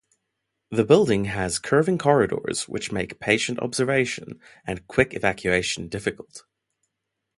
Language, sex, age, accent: English, male, 19-29, Southern African (South Africa, Zimbabwe, Namibia)